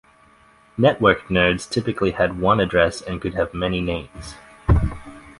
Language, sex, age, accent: English, male, 19-29, Australian English